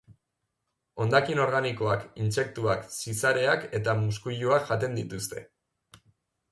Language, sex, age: Basque, male, 19-29